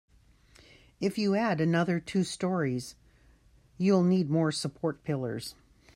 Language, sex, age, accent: English, female, 60-69, United States English